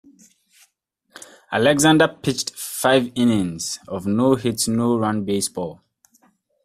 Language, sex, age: English, male, 19-29